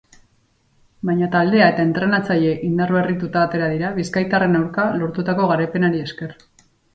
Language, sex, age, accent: Basque, female, 40-49, Erdialdekoa edo Nafarra (Gipuzkoa, Nafarroa)